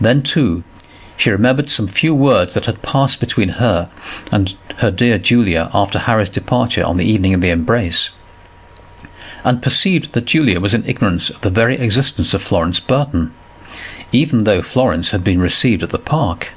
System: none